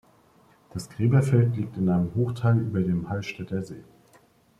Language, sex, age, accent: German, male, 30-39, Deutschland Deutsch